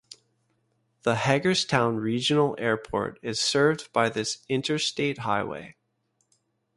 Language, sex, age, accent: English, male, 30-39, Canadian English